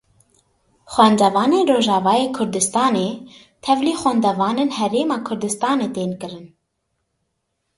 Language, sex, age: Kurdish, female, 19-29